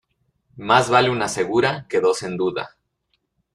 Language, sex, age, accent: Spanish, male, 19-29, México